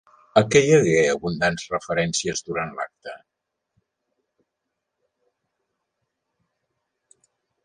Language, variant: Catalan, Central